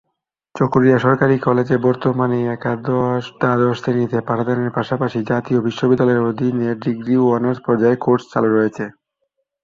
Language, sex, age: Bengali, male, 19-29